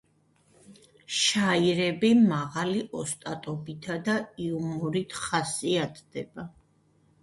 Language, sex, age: Georgian, female, 50-59